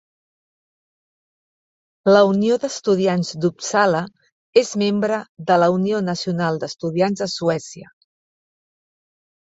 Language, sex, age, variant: Catalan, female, 40-49, Central